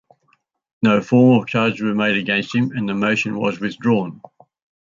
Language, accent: English, Australian English